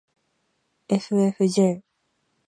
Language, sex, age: Japanese, female, 19-29